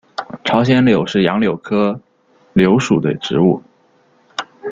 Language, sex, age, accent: Chinese, male, 19-29, 出生地：江西省